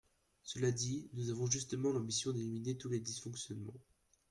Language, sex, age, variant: French, male, under 19, Français de métropole